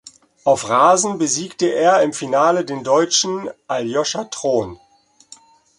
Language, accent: German, Deutschland Deutsch